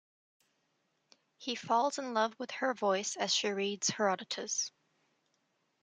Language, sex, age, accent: English, female, 19-29, United States English